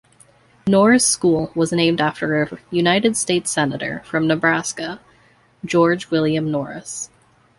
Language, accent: English, United States English